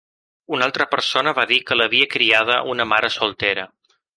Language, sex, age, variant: Catalan, male, 30-39, Balear